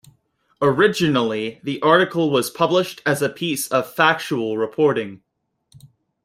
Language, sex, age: English, male, 19-29